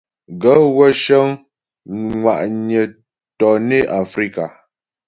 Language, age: Ghomala, 19-29